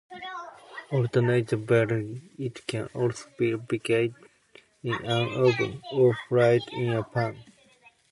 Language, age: English, 30-39